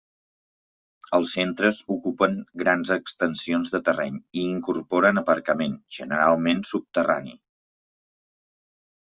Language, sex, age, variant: Catalan, male, 40-49, Central